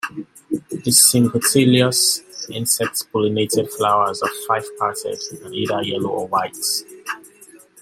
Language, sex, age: English, male, 19-29